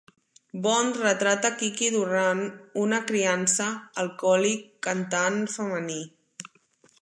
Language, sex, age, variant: Catalan, female, 30-39, Central